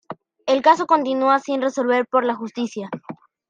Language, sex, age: Spanish, female, 30-39